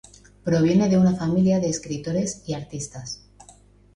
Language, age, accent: Spanish, 40-49, España: Centro-Sur peninsular (Madrid, Toledo, Castilla-La Mancha)